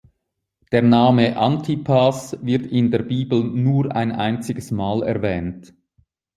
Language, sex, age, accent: German, male, 40-49, Schweizerdeutsch